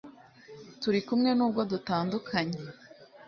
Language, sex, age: Kinyarwanda, female, 19-29